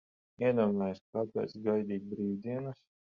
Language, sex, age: Latvian, male, 30-39